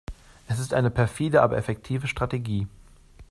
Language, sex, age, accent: German, male, 40-49, Deutschland Deutsch